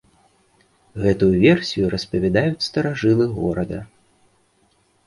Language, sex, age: Belarusian, male, 30-39